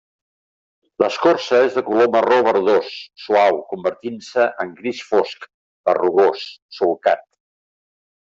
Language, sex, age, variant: Catalan, male, 70-79, Central